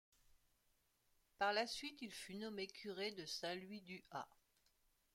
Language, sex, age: French, female, 50-59